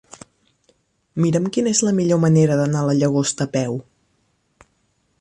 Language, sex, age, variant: Catalan, female, 30-39, Central